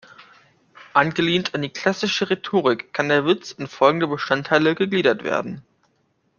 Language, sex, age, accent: German, male, under 19, Deutschland Deutsch